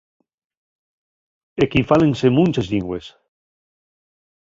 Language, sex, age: Asturian, male, 40-49